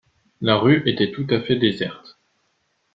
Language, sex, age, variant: French, male, 19-29, Français de métropole